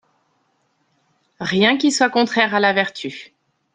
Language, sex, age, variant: French, female, 40-49, Français de métropole